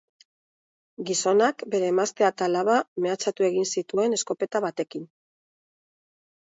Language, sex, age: Basque, female, 50-59